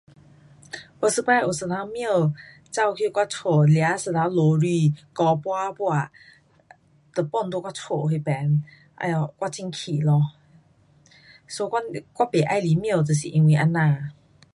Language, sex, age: Pu-Xian Chinese, female, 40-49